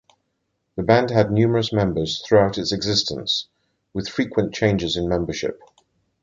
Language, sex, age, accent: English, male, 50-59, England English